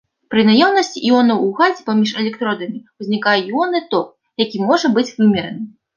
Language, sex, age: Belarusian, female, 19-29